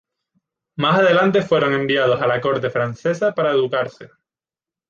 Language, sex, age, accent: Spanish, male, 19-29, España: Islas Canarias